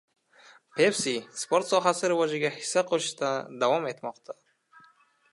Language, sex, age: Uzbek, male, under 19